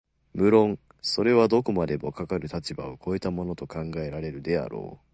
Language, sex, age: Japanese, male, under 19